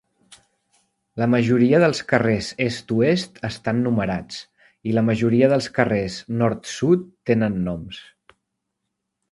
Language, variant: Catalan, Central